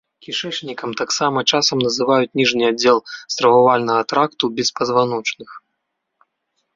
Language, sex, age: Belarusian, male, 30-39